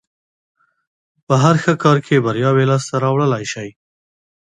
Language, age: Pashto, 30-39